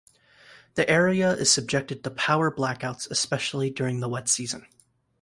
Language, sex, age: English, male, 19-29